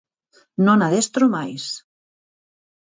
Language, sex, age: Galician, female, 40-49